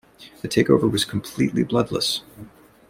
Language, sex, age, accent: English, male, 30-39, United States English